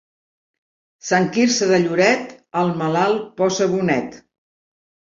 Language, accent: Catalan, Barceloní